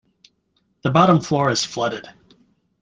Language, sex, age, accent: English, male, 30-39, United States English